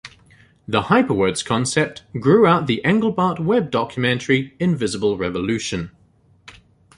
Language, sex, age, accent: English, male, 30-39, New Zealand English